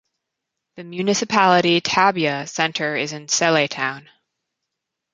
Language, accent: English, United States English